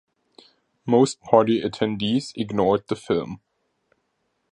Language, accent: English, Australian English